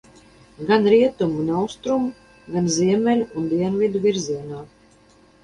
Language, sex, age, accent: Latvian, female, 50-59, Kurzeme